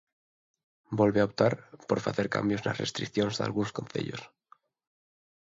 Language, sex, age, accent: Galician, male, 19-29, Normativo (estándar)